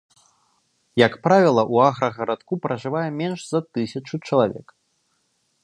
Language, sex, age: Belarusian, male, 19-29